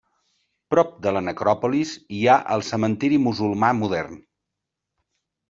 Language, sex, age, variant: Catalan, male, 50-59, Central